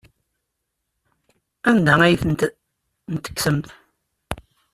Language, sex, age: Kabyle, male, 40-49